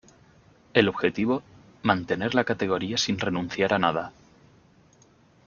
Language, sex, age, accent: Spanish, male, 30-39, España: Norte peninsular (Asturias, Castilla y León, Cantabria, País Vasco, Navarra, Aragón, La Rioja, Guadalajara, Cuenca)